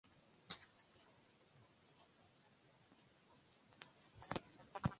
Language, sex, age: Swahili, male, 30-39